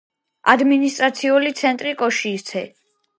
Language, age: Georgian, under 19